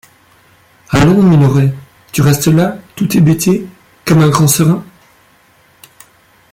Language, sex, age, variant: French, male, 40-49, Français de métropole